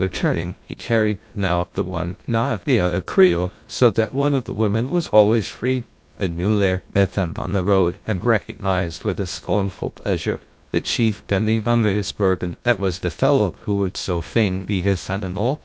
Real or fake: fake